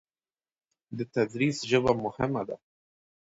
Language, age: Pashto, 19-29